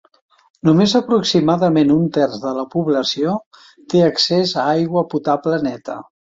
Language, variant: Catalan, Central